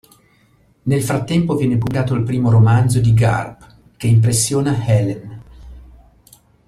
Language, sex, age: Italian, male, 50-59